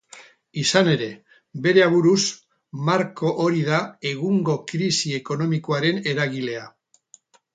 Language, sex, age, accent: Basque, male, 60-69, Erdialdekoa edo Nafarra (Gipuzkoa, Nafarroa)